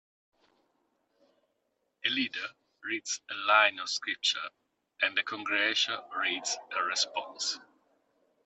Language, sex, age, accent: English, male, 50-59, England English